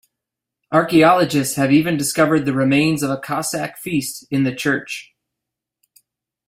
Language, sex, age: English, male, 40-49